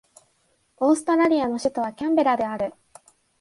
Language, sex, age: Japanese, female, 19-29